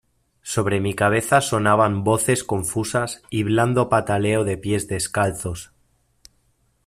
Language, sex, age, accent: Spanish, male, 40-49, España: Norte peninsular (Asturias, Castilla y León, Cantabria, País Vasco, Navarra, Aragón, La Rioja, Guadalajara, Cuenca)